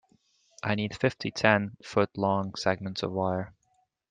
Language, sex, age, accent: English, male, 19-29, England English